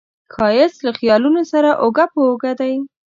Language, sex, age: Pashto, female, under 19